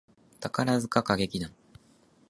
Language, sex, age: Japanese, male, 19-29